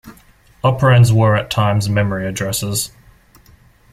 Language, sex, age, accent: English, male, under 19, Australian English